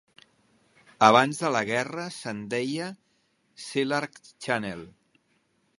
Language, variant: Catalan, Central